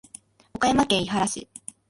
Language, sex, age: Japanese, female, 19-29